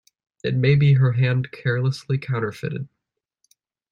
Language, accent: English, United States English